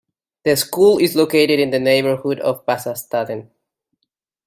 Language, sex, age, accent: English, male, 19-29, United States English